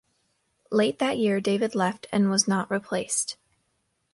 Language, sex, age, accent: English, female, under 19, United States English